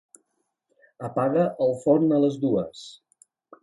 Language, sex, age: Catalan, male, 50-59